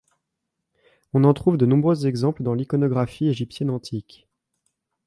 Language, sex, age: French, male, under 19